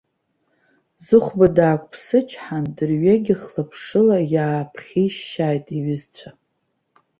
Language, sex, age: Abkhazian, female, 40-49